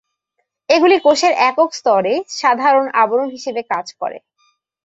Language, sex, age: Bengali, female, 19-29